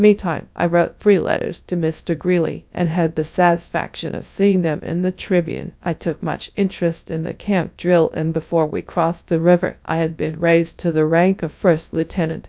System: TTS, GradTTS